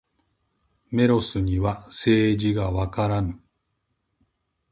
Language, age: Japanese, 50-59